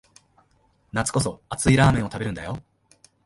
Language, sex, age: Japanese, male, 19-29